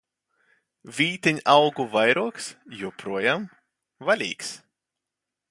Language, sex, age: Latvian, male, 19-29